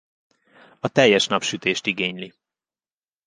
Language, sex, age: Hungarian, male, 30-39